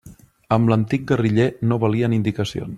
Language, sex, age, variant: Catalan, male, 30-39, Central